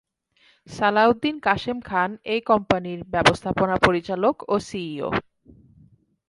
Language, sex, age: Bengali, female, 19-29